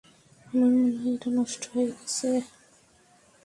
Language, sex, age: Bengali, female, 19-29